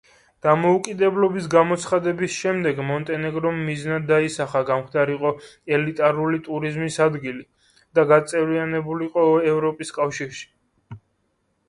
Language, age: Georgian, 19-29